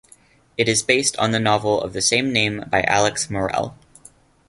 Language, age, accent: English, 19-29, Canadian English